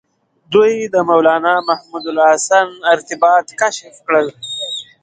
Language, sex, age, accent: Pashto, male, 19-29, معیاري پښتو